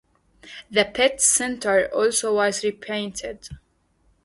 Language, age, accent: English, 30-39, United States English